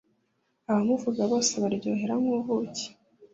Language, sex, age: Kinyarwanda, female, 19-29